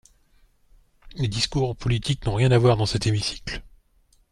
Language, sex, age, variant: French, male, 50-59, Français de métropole